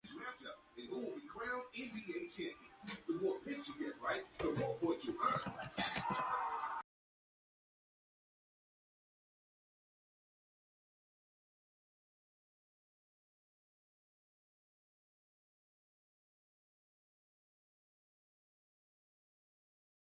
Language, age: Mongolian, 19-29